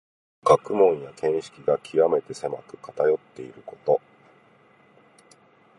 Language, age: Japanese, 50-59